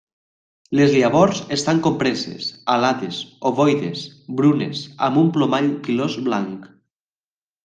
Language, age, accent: Catalan, under 19, valencià